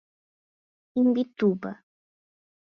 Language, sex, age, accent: Portuguese, female, 19-29, Gaucho